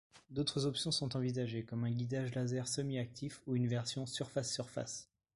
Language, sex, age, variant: French, male, 30-39, Français de métropole